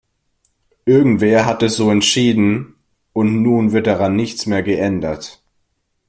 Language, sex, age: German, male, under 19